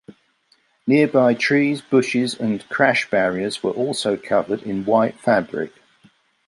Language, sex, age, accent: English, male, 50-59, England English